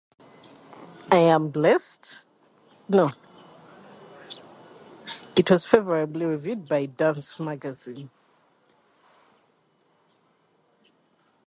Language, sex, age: English, female, 19-29